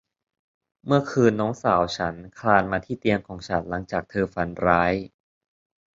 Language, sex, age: Thai, male, 19-29